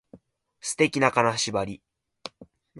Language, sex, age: Japanese, male, 19-29